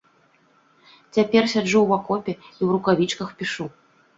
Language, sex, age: Belarusian, female, 30-39